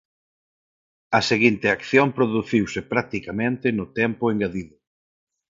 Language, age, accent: Galician, 30-39, Normativo (estándar); Neofalante